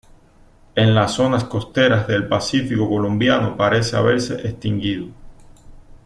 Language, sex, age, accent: Spanish, male, 30-39, Caribe: Cuba, Venezuela, Puerto Rico, República Dominicana, Panamá, Colombia caribeña, México caribeño, Costa del golfo de México